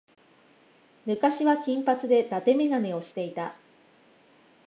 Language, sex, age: Japanese, female, 30-39